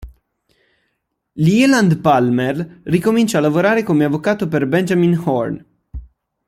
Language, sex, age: Italian, male, 19-29